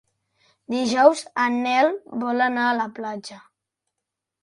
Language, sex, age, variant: Catalan, male, 40-49, Central